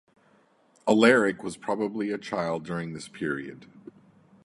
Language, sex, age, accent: English, male, 30-39, United States English